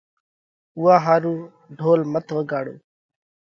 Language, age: Parkari Koli, 19-29